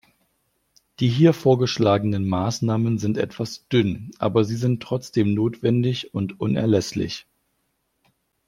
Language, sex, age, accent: German, male, 40-49, Deutschland Deutsch